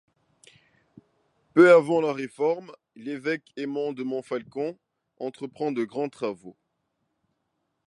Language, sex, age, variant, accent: French, male, 19-29, Français d'Afrique subsaharienne et des îles africaines, Français du Cameroun